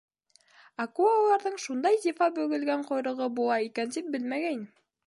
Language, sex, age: Bashkir, female, under 19